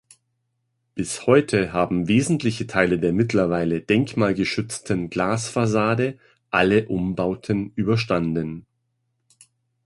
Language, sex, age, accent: German, male, 50-59, Deutschland Deutsch